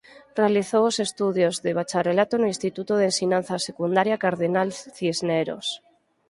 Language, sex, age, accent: Galician, female, 40-49, Oriental (común en zona oriental)